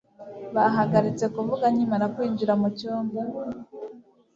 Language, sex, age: Kinyarwanda, female, 19-29